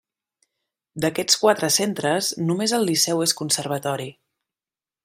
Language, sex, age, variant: Catalan, female, 30-39, Central